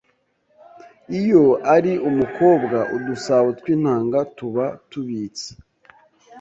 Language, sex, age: Kinyarwanda, male, 19-29